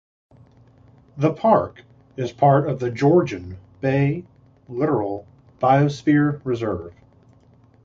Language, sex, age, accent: English, male, 30-39, United States English